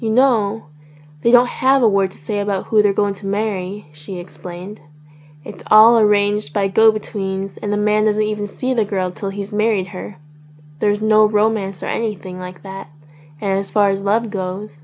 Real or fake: real